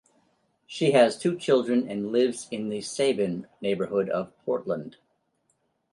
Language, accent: English, United States English